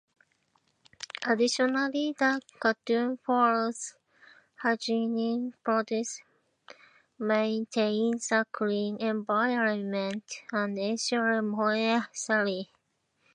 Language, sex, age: English, female, 50-59